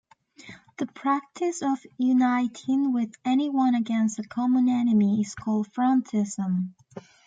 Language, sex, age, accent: English, female, 19-29, Irish English